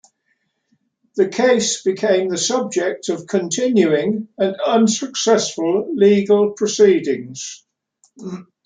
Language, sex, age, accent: English, male, 70-79, England English